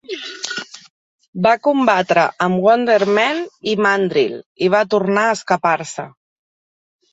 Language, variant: Catalan, Central